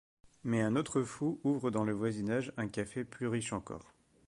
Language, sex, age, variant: French, male, 19-29, Français de métropole